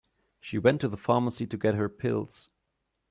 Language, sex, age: English, male, 19-29